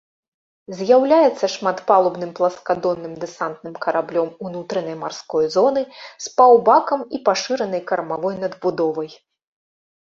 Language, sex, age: Belarusian, female, 40-49